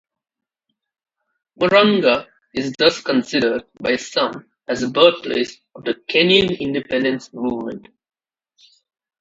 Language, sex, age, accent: English, male, under 19, India and South Asia (India, Pakistan, Sri Lanka)